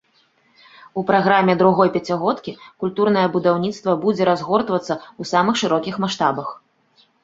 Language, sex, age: Belarusian, female, 30-39